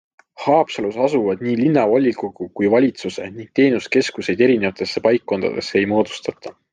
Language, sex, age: Estonian, male, 19-29